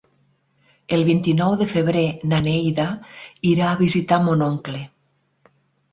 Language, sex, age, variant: Catalan, female, 50-59, Nord-Occidental